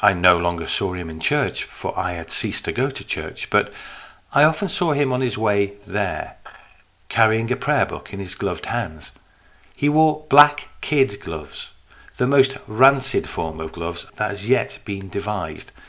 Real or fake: real